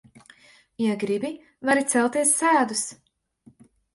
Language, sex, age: Latvian, female, 30-39